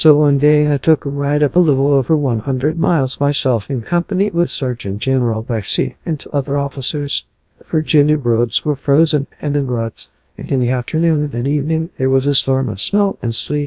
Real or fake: fake